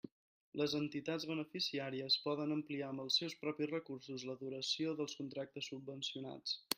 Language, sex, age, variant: Catalan, male, 19-29, Central